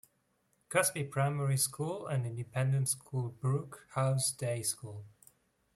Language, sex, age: English, male, 19-29